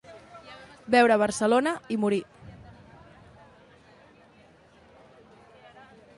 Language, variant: Catalan, Central